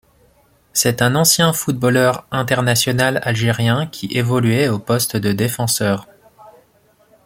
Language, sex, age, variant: French, male, 30-39, Français de métropole